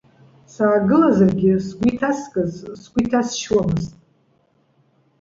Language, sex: Abkhazian, female